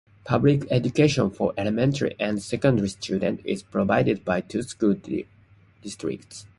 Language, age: English, 19-29